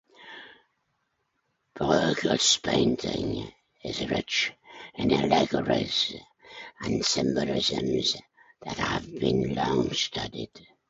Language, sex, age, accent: English, male, 70-79, Scottish English